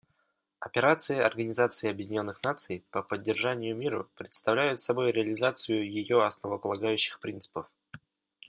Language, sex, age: Russian, male, under 19